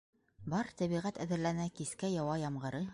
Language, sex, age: Bashkir, female, 30-39